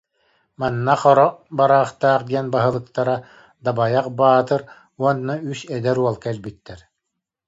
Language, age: Yakut, 50-59